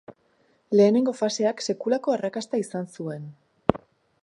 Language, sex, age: Basque, female, 19-29